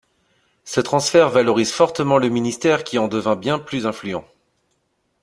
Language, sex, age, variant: French, male, 30-39, Français de métropole